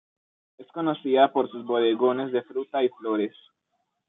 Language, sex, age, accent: Spanish, male, under 19, Caribe: Cuba, Venezuela, Puerto Rico, República Dominicana, Panamá, Colombia caribeña, México caribeño, Costa del golfo de México